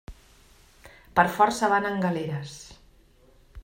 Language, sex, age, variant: Catalan, female, 50-59, Central